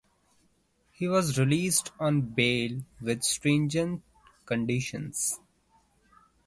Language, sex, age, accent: English, male, 19-29, India and South Asia (India, Pakistan, Sri Lanka)